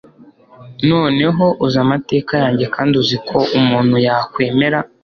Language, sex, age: Kinyarwanda, male, under 19